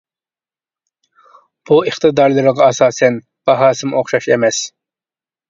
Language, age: Uyghur, 19-29